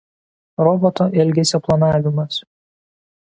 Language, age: Lithuanian, 19-29